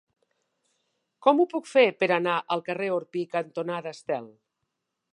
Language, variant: Catalan, Nord-Occidental